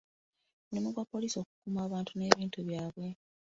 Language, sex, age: Ganda, female, 30-39